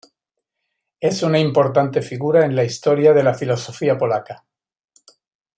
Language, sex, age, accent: Spanish, male, 50-59, España: Sur peninsular (Andalucia, Extremadura, Murcia)